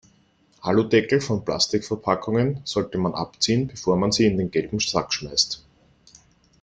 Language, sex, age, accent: German, male, 19-29, Österreichisches Deutsch